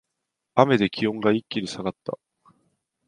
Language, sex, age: Japanese, male, 19-29